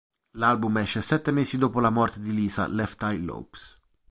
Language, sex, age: Italian, male, 30-39